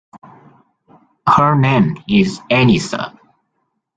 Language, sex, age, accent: English, male, 30-39, Hong Kong English